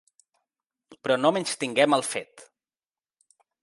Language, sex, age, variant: Catalan, male, 30-39, Central